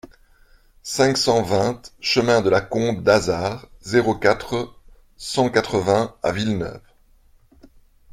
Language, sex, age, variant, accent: French, male, 40-49, Français d'Europe, Français de Belgique